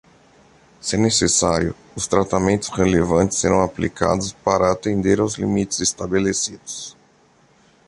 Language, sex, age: Portuguese, male, 30-39